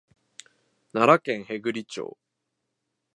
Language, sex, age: Japanese, male, 19-29